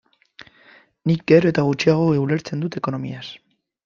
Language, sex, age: Basque, male, 19-29